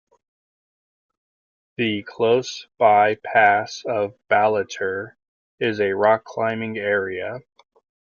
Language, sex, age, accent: English, male, 30-39, United States English